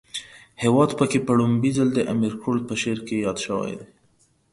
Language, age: Pashto, 19-29